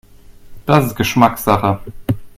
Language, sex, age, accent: German, male, 30-39, Deutschland Deutsch